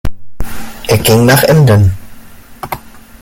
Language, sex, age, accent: German, male, 19-29, Deutschland Deutsch